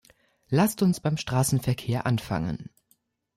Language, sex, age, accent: German, male, under 19, Deutschland Deutsch